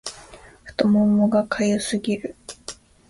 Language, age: Japanese, 19-29